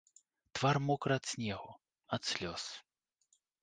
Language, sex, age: Belarusian, male, 19-29